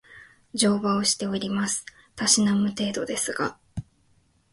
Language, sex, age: Japanese, female, 19-29